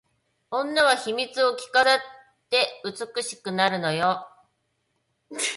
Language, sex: Japanese, female